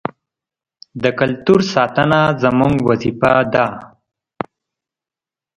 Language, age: Pashto, 30-39